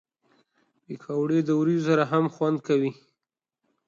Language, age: Pashto, 30-39